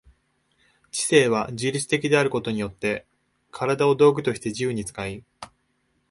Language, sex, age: Japanese, male, 19-29